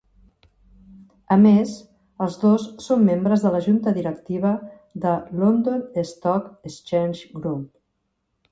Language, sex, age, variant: Catalan, female, 50-59, Central